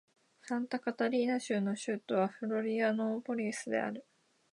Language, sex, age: Japanese, female, 19-29